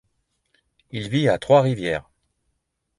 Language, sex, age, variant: French, male, 50-59, Français de métropole